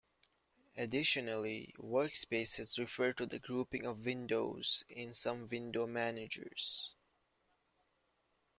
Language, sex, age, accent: English, male, 19-29, West Indies and Bermuda (Bahamas, Bermuda, Jamaica, Trinidad)